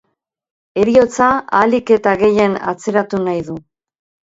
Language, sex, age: Basque, female, 50-59